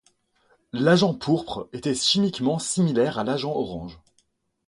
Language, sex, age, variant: French, male, 19-29, Français de métropole